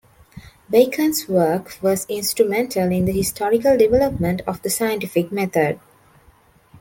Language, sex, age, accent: English, female, 19-29, India and South Asia (India, Pakistan, Sri Lanka)